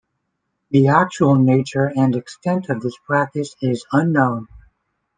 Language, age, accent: English, 30-39, United States English